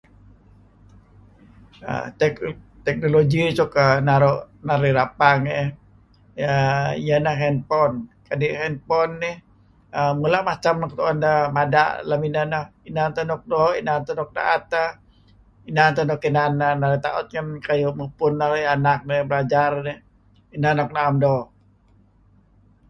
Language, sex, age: Kelabit, male, 70-79